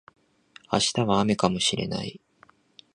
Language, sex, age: Japanese, male, 19-29